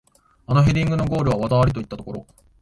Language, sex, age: Japanese, male, 19-29